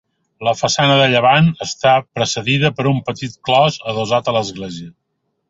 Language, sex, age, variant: Catalan, male, 50-59, Balear